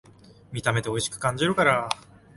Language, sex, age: Japanese, male, 19-29